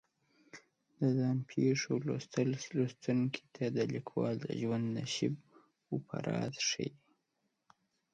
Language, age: Pashto, 19-29